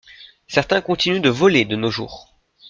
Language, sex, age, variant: French, female, 19-29, Français de métropole